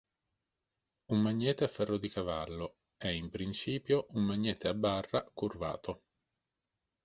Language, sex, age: Italian, male, 40-49